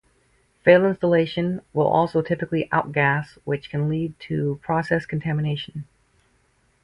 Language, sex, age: English, female, 19-29